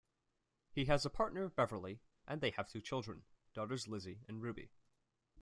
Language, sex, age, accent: English, male, 19-29, England English